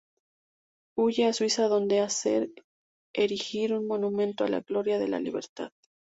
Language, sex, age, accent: Spanish, female, 30-39, México